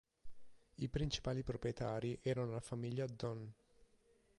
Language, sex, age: Italian, male, 30-39